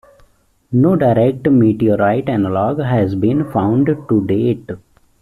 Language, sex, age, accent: English, male, 19-29, India and South Asia (India, Pakistan, Sri Lanka)